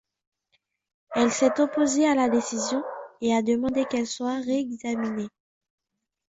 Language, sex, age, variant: French, female, 19-29, Français de métropole